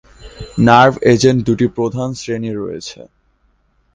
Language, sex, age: Bengali, male, under 19